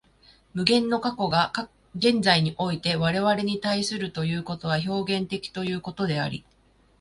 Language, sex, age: Japanese, female, 40-49